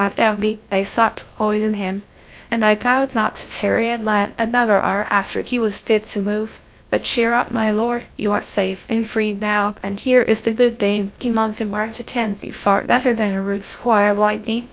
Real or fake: fake